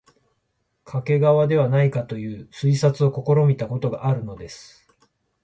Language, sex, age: Japanese, male, 40-49